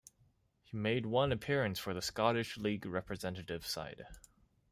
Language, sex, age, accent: English, male, under 19, Hong Kong English